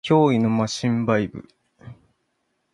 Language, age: Japanese, 19-29